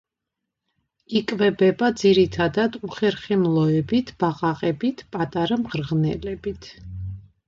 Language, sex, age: Georgian, female, 50-59